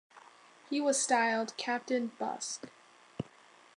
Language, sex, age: English, female, 19-29